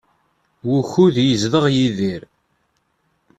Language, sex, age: Kabyle, male, 19-29